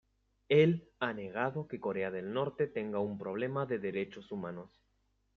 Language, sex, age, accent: Spanish, male, 19-29, Rioplatense: Argentina, Uruguay, este de Bolivia, Paraguay